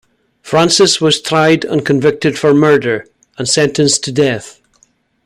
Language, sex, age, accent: English, male, 60-69, Scottish English